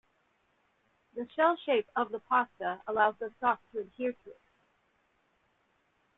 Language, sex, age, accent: English, female, 40-49, United States English